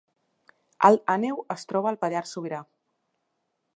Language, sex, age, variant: Catalan, female, 30-39, Central